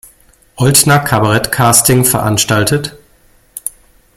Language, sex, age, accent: German, male, 40-49, Deutschland Deutsch